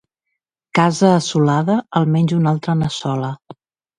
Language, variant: Catalan, Central